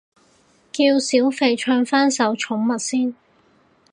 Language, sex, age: Cantonese, female, 30-39